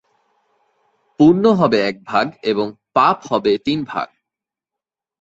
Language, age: Bengali, 19-29